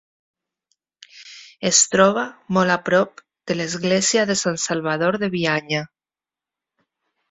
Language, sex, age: Catalan, female, 40-49